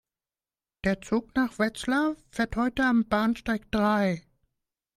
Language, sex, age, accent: German, male, 19-29, Deutschland Deutsch